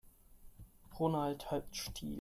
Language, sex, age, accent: German, male, 19-29, Deutschland Deutsch